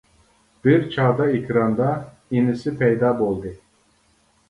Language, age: Uyghur, 40-49